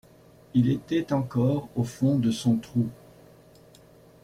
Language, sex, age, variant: French, male, 60-69, Français de métropole